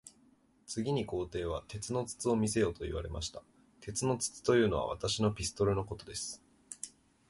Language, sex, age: Japanese, male, under 19